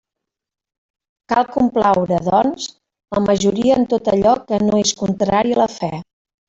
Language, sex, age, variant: Catalan, female, 60-69, Central